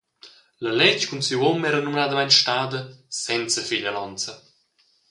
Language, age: Romansh, 19-29